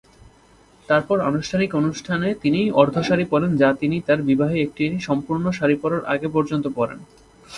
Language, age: Bengali, 19-29